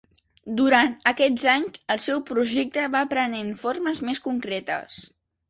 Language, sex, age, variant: Catalan, male, under 19, Central